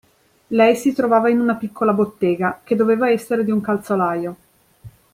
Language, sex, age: Italian, female, 30-39